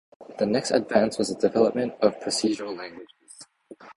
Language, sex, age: English, male, 19-29